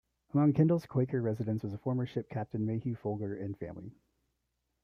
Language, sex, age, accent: English, male, 30-39, United States English